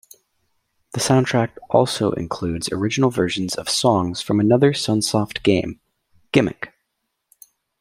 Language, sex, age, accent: English, male, under 19, United States English